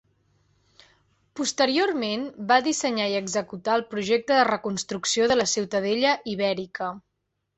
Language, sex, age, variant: Catalan, female, 19-29, Central